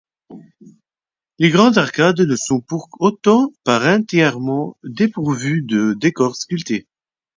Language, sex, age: French, male, 19-29